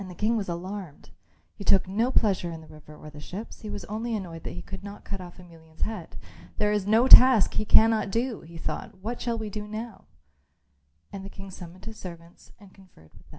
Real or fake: real